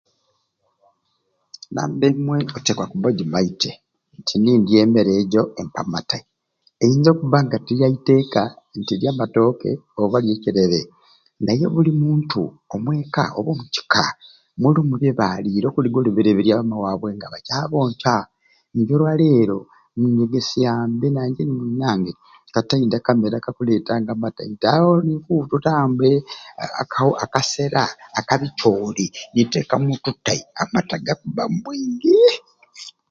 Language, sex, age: Ruuli, male, 70-79